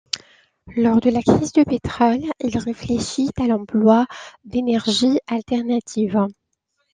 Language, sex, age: French, female, 30-39